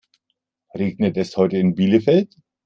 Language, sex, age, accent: German, male, 50-59, Deutschland Deutsch